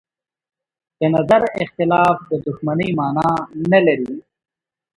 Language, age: Pashto, 19-29